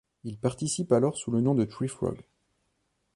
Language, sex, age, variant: French, male, 30-39, Français de métropole